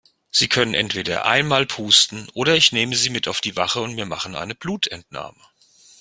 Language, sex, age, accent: German, male, 50-59, Deutschland Deutsch